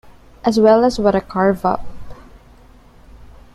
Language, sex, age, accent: English, female, 19-29, Filipino